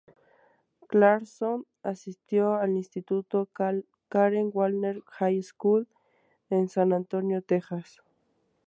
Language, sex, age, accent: Spanish, male, 19-29, México